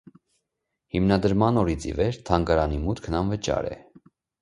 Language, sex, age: Armenian, male, 30-39